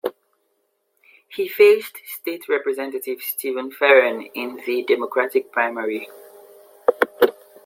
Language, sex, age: English, male, 19-29